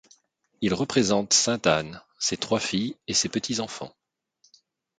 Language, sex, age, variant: French, male, 40-49, Français de métropole